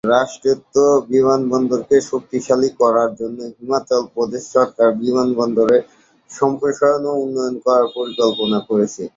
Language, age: Bengali, 19-29